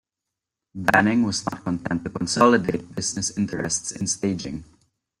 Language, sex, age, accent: English, male, 19-29, Filipino